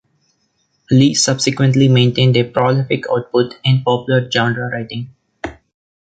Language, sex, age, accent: English, male, 19-29, India and South Asia (India, Pakistan, Sri Lanka)